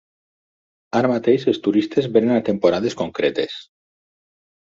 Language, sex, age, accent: Catalan, male, 40-49, valencià